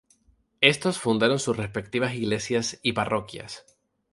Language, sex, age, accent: Spanish, male, 19-29, España: Islas Canarias